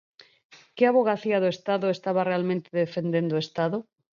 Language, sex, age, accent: Galician, female, 40-49, Normativo (estándar)